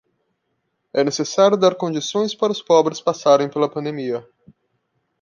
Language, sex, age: Portuguese, male, 30-39